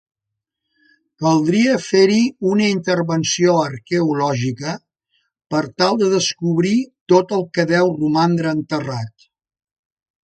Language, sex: Catalan, male